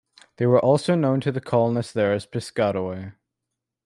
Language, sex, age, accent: English, male, under 19, Canadian English